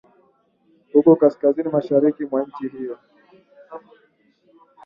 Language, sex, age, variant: Swahili, male, 19-29, Kiswahili cha Bara ya Kenya